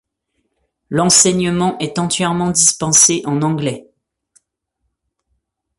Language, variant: French, Français de métropole